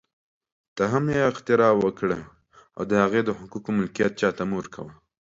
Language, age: Pashto, 19-29